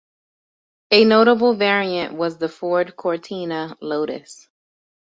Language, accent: English, United States English